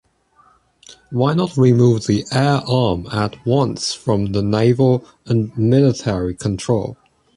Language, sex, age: English, male, 19-29